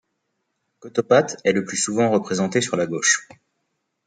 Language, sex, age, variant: French, male, 40-49, Français de métropole